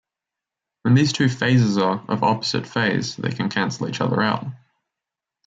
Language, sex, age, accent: English, male, under 19, Australian English